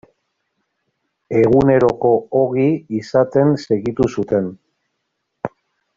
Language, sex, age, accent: Basque, male, 40-49, Mendebalekoa (Araba, Bizkaia, Gipuzkoako mendebaleko herri batzuk)